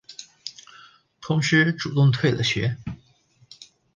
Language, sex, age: Chinese, male, 19-29